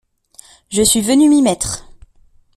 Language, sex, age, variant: French, female, 19-29, Français de métropole